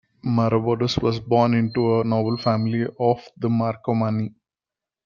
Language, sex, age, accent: English, male, 30-39, India and South Asia (India, Pakistan, Sri Lanka)